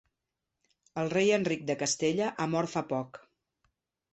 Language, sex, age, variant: Catalan, female, 50-59, Central